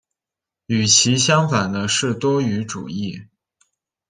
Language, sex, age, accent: Chinese, male, 19-29, 出生地：山西省